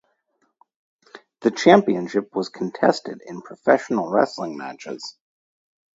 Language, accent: English, United States English